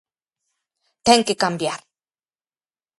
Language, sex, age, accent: Galician, female, 40-49, Atlántico (seseo e gheada)